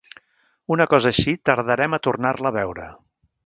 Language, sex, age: Catalan, male, 60-69